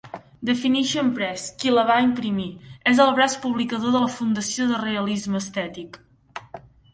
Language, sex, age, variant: Catalan, female, under 19, Central